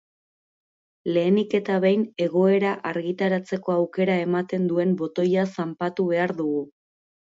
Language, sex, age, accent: Basque, female, 30-39, Erdialdekoa edo Nafarra (Gipuzkoa, Nafarroa)